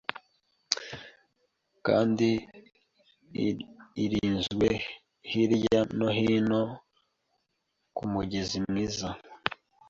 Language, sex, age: Kinyarwanda, male, 19-29